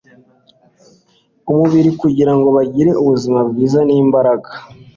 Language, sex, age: Kinyarwanda, male, 19-29